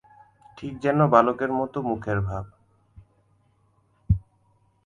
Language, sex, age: Bengali, male, 19-29